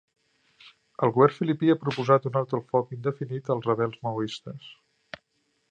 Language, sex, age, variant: Catalan, male, 60-69, Central